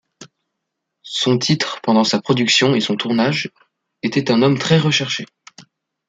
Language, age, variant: French, 19-29, Français de métropole